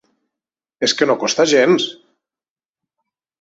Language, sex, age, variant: Catalan, male, 40-49, Central